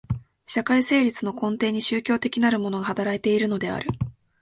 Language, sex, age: Japanese, female, under 19